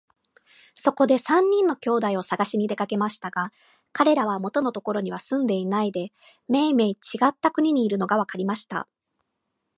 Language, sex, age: Japanese, female, 19-29